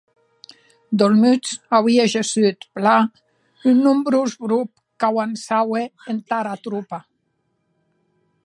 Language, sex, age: Occitan, female, 50-59